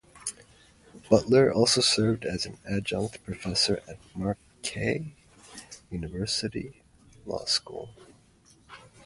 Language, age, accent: English, 40-49, United States English